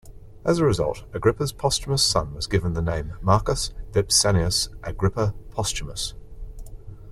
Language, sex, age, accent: English, male, 40-49, Australian English